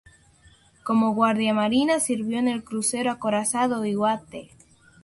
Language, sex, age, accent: Spanish, female, under 19, Caribe: Cuba, Venezuela, Puerto Rico, República Dominicana, Panamá, Colombia caribeña, México caribeño, Costa del golfo de México